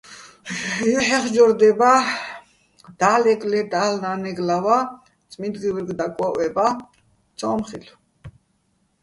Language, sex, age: Bats, female, 70-79